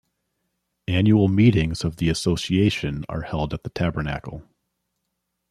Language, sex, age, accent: English, male, 30-39, United States English